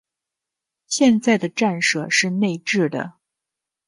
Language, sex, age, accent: Chinese, male, 19-29, 出生地：北京市